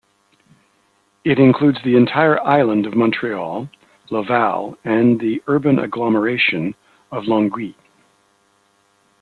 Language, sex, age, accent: English, male, 60-69, Canadian English